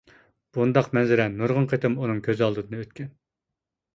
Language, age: Uyghur, 40-49